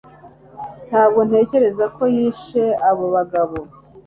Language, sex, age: Kinyarwanda, female, 40-49